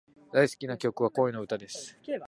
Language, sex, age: Japanese, male, under 19